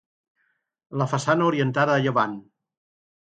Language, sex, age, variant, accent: Catalan, male, 60-69, Central, central